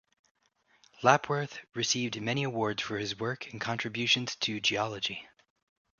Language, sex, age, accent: English, male, 19-29, United States English